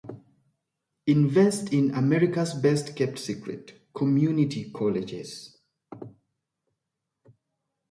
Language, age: English, 30-39